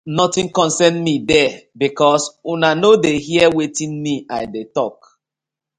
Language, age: Nigerian Pidgin, 30-39